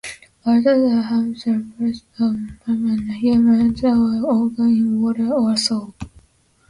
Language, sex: English, female